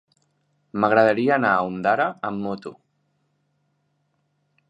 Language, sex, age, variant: Catalan, male, 19-29, Central